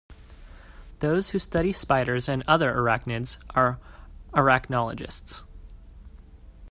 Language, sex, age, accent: English, male, 19-29, United States English